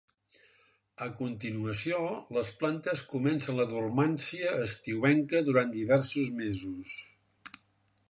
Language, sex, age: Catalan, male, 60-69